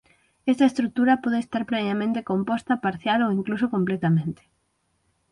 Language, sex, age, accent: Galician, female, 19-29, Atlántico (seseo e gheada)